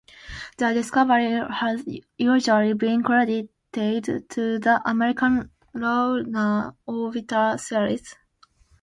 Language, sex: English, female